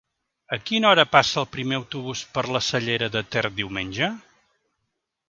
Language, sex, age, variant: Catalan, male, 50-59, Central